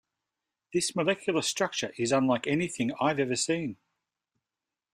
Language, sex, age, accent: English, male, 50-59, Australian English